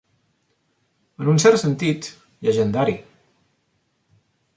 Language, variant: Catalan, Central